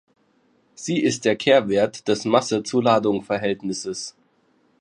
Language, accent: German, Deutschland Deutsch